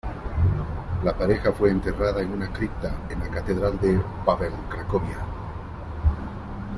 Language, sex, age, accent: Spanish, male, 50-59, Andino-Pacífico: Colombia, Perú, Ecuador, oeste de Bolivia y Venezuela andina